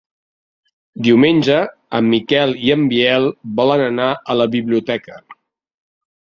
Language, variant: Catalan, Central